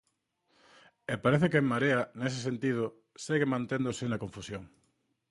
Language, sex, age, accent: Galician, male, 30-39, Oriental (común en zona oriental)